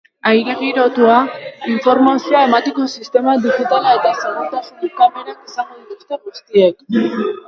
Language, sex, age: Basque, female, 19-29